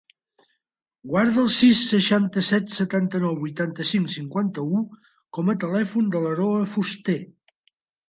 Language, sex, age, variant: Catalan, male, 50-59, Central